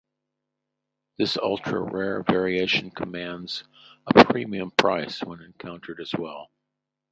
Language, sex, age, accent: English, male, 60-69, United States English